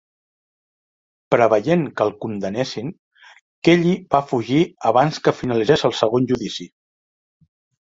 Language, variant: Catalan, Central